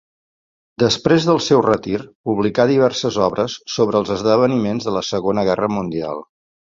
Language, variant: Catalan, Central